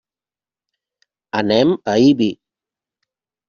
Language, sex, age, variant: Catalan, male, 50-59, Central